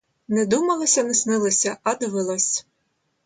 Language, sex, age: Ukrainian, female, 30-39